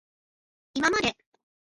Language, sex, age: Japanese, female, 30-39